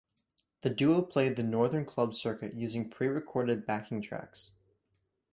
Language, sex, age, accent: English, male, under 19, United States English